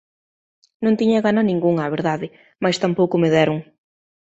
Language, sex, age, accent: Galician, female, 19-29, Normativo (estándar)